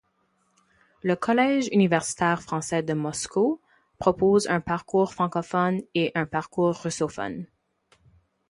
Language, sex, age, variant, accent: French, female, 19-29, Français d'Amérique du Nord, Français du Canada